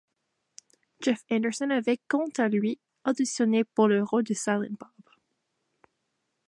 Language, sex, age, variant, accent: French, female, 19-29, Français d'Amérique du Nord, Français du Canada